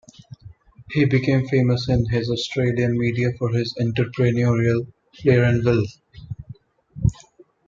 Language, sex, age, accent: English, male, 19-29, India and South Asia (India, Pakistan, Sri Lanka)